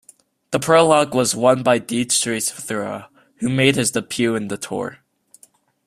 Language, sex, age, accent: English, male, under 19, United States English